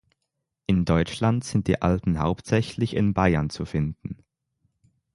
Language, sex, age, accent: German, male, under 19, Deutschland Deutsch; Schweizerdeutsch